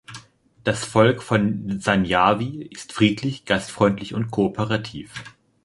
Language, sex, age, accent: German, male, 19-29, Deutschland Deutsch